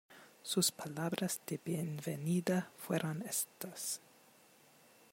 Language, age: Spanish, 19-29